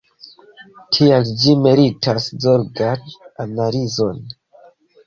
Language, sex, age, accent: Esperanto, male, 19-29, Internacia